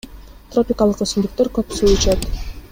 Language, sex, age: Kyrgyz, female, 19-29